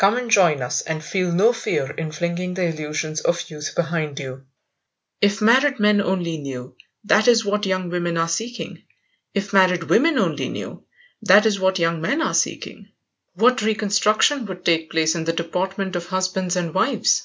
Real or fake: real